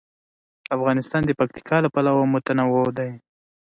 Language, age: Pashto, 19-29